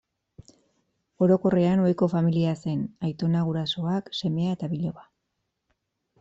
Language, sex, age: Basque, female, 40-49